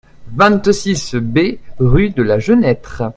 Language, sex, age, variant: French, male, 19-29, Français de métropole